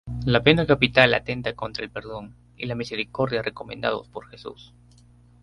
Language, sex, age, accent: Spanish, male, 19-29, Andino-Pacífico: Colombia, Perú, Ecuador, oeste de Bolivia y Venezuela andina